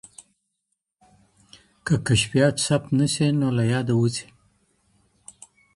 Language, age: Pashto, 50-59